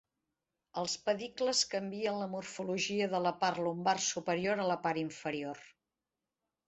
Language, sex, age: Catalan, female, 50-59